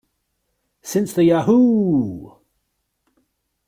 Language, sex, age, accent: English, male, 50-59, Australian English